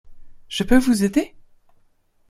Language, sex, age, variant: French, female, 19-29, Français de métropole